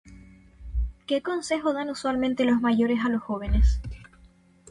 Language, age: Spanish, 19-29